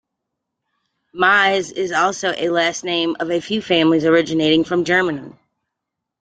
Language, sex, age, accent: English, female, 40-49, United States English